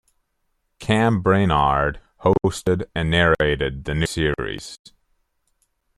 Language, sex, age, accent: English, male, 30-39, Canadian English